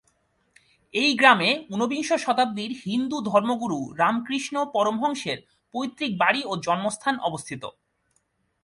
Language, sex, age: Bengali, male, 30-39